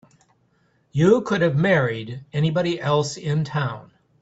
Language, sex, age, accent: English, male, 70-79, United States English